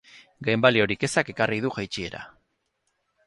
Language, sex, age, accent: Basque, male, 30-39, Erdialdekoa edo Nafarra (Gipuzkoa, Nafarroa)